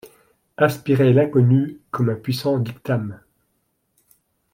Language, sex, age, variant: French, male, 40-49, Français de métropole